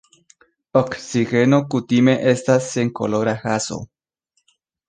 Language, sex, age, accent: Esperanto, male, 19-29, Internacia